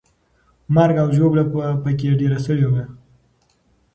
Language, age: Pashto, under 19